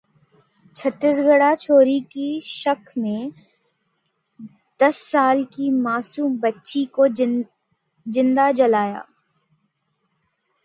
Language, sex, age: Hindi, female, 19-29